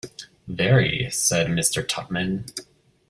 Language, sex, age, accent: English, male, 19-29, United States English